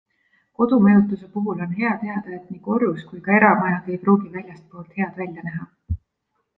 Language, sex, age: Estonian, female, 30-39